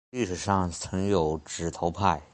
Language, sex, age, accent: Chinese, male, under 19, 出生地：浙江省